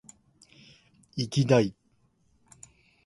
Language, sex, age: Japanese, male, 19-29